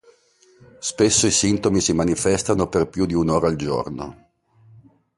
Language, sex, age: Italian, male, 50-59